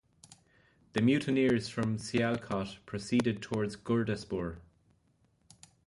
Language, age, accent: English, 30-39, Irish English